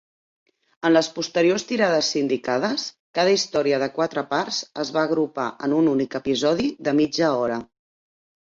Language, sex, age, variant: Catalan, female, 50-59, Central